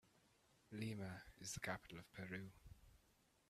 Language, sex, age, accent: English, male, 19-29, Irish English